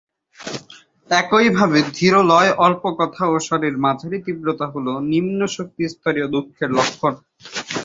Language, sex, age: Bengali, male, 19-29